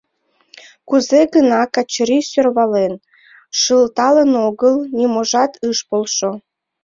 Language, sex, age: Mari, female, 19-29